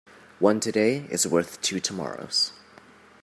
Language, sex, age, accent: English, male, 19-29, United States English